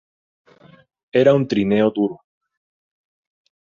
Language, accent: Spanish, México